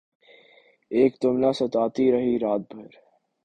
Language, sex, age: Urdu, male, 19-29